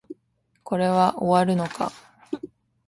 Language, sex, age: Japanese, female, 19-29